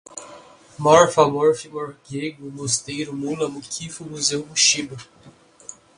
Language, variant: Portuguese, Portuguese (Brasil)